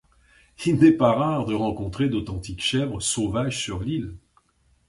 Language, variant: French, Français de métropole